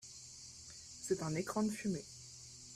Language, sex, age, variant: French, female, 19-29, Français de métropole